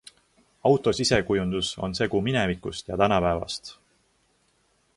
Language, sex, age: Estonian, male, 19-29